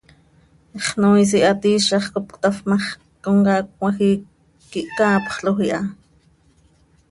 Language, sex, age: Seri, female, 30-39